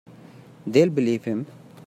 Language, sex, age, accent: English, male, 30-39, India and South Asia (India, Pakistan, Sri Lanka)